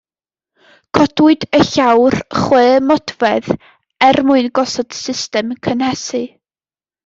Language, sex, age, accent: Welsh, female, under 19, Y Deyrnas Unedig Cymraeg